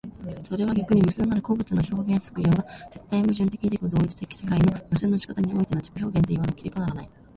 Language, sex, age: Japanese, female, 19-29